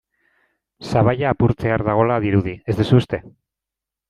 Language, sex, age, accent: Basque, male, 40-49, Mendebalekoa (Araba, Bizkaia, Gipuzkoako mendebaleko herri batzuk)